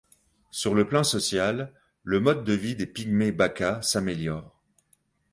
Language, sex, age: French, male, 60-69